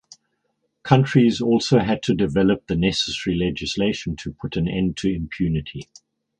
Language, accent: English, England English